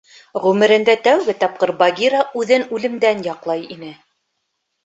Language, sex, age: Bashkir, female, 30-39